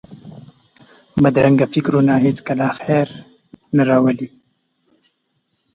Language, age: Pashto, 30-39